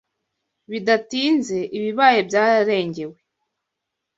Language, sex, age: Kinyarwanda, female, 19-29